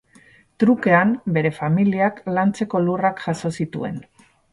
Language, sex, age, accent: Basque, female, 40-49, Mendebalekoa (Araba, Bizkaia, Gipuzkoako mendebaleko herri batzuk)